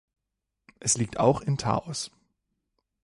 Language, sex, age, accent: German, male, 30-39, Deutschland Deutsch